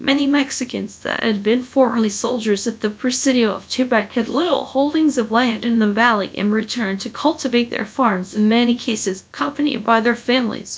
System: TTS, GradTTS